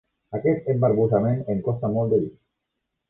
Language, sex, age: Catalan, male, 40-49